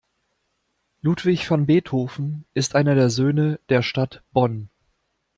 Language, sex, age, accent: German, male, 40-49, Deutschland Deutsch